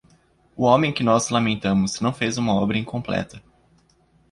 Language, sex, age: Portuguese, male, 19-29